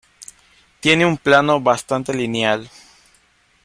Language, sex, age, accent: Spanish, male, 19-29, América central